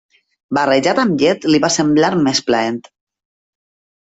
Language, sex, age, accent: Catalan, female, 30-39, valencià